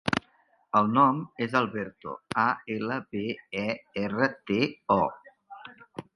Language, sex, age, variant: Catalan, male, 40-49, Septentrional